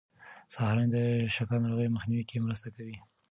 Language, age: Pashto, 19-29